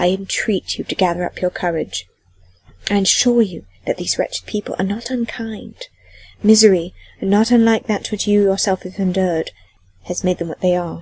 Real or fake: real